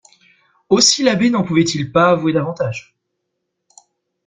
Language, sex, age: French, male, 19-29